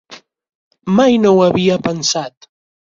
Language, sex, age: Catalan, male, 19-29